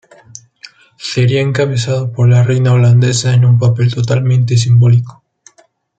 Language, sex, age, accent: Spanish, male, under 19, México